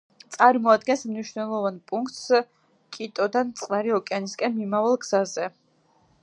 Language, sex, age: Georgian, female, 19-29